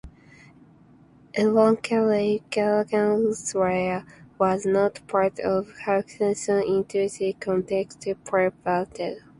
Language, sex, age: English, female, under 19